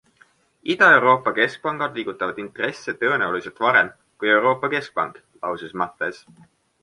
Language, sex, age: Estonian, male, 19-29